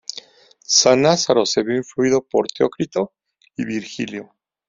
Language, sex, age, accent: Spanish, male, 40-49, México